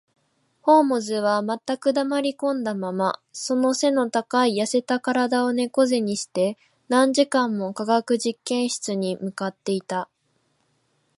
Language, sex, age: Japanese, female, 19-29